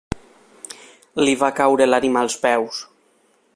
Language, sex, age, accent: Catalan, male, 19-29, valencià